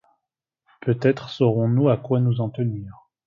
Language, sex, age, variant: French, male, 30-39, Français de métropole